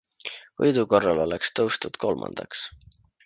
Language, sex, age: Estonian, male, 19-29